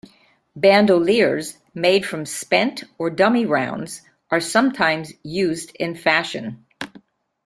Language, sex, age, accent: English, female, 70-79, United States English